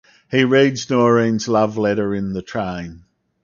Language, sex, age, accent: English, male, 50-59, Australian English